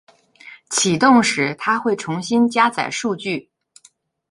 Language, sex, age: Chinese, female, 40-49